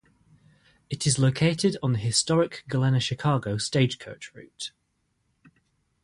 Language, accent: English, England English